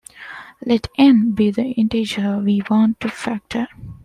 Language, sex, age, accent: English, female, 19-29, India and South Asia (India, Pakistan, Sri Lanka)